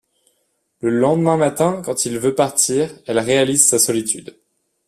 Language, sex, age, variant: French, male, 19-29, Français de métropole